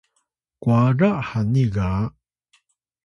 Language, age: Atayal, 30-39